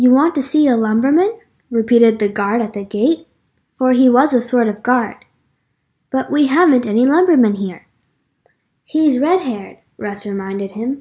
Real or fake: real